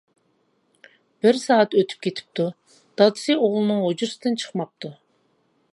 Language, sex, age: Uyghur, female, 40-49